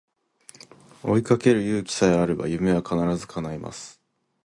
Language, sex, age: Japanese, male, 19-29